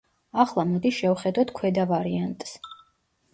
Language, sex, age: Georgian, female, 30-39